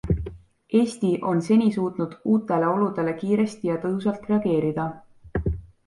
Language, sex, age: Estonian, female, 19-29